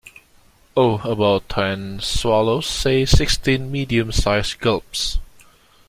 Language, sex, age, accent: English, male, 19-29, Singaporean English